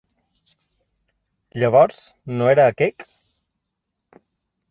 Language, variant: Catalan, Balear